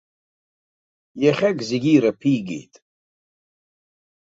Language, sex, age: Abkhazian, male, 50-59